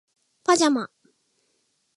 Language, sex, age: Japanese, female, 19-29